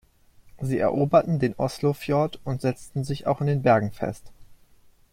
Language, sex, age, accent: German, male, 19-29, Deutschland Deutsch